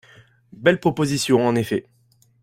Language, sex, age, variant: French, male, 19-29, Français de métropole